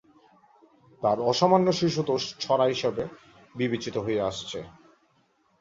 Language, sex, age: Bengali, male, 19-29